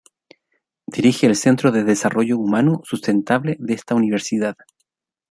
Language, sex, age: Spanish, male, 40-49